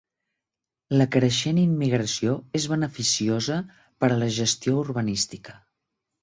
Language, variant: Catalan, Central